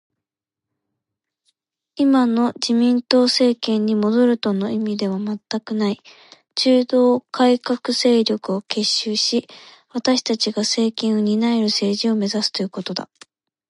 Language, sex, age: Japanese, female, under 19